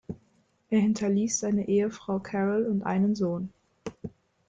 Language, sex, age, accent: German, female, 19-29, Deutschland Deutsch